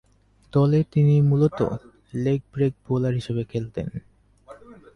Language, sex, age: Bengali, male, 30-39